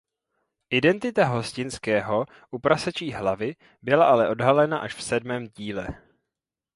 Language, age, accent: Czech, 19-29, pražský